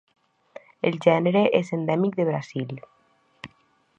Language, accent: Catalan, valencià